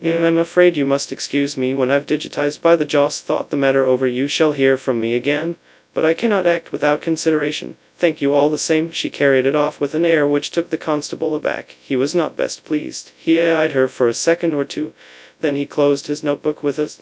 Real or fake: fake